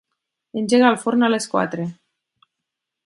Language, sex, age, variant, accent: Catalan, female, 30-39, Nord-Occidental, Lleidatà